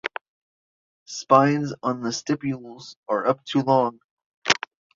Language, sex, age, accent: English, male, 30-39, United States English